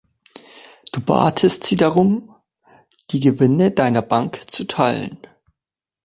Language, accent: German, Deutschland Deutsch